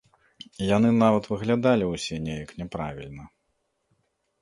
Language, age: Belarusian, 30-39